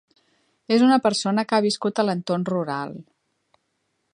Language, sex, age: Catalan, female, 40-49